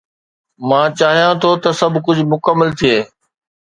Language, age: Sindhi, 40-49